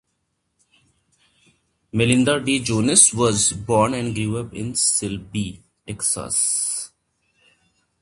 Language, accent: English, India and South Asia (India, Pakistan, Sri Lanka)